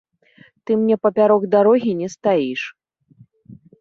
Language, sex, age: Belarusian, female, 30-39